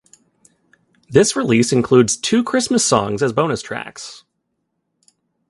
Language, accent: English, United States English